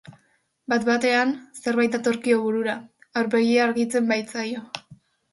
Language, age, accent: Basque, under 19, Mendebalekoa (Araba, Bizkaia, Gipuzkoako mendebaleko herri batzuk)